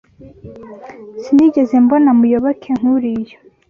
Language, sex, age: Kinyarwanda, female, 19-29